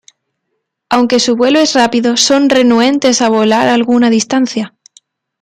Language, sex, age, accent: Spanish, female, 19-29, España: Sur peninsular (Andalucia, Extremadura, Murcia)